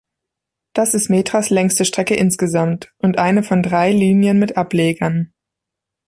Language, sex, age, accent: German, female, 19-29, Deutschland Deutsch